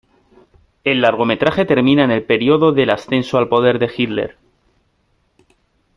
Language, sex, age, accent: Spanish, male, 30-39, España: Norte peninsular (Asturias, Castilla y León, Cantabria, País Vasco, Navarra, Aragón, La Rioja, Guadalajara, Cuenca)